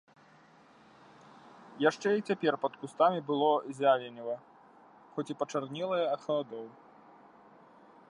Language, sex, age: Belarusian, male, 19-29